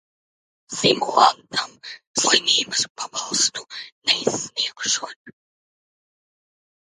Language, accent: Latvian, bez akcenta